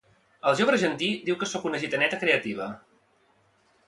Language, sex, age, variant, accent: Catalan, male, 30-39, Central, central